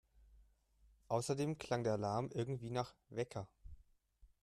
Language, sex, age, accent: German, male, 19-29, Deutschland Deutsch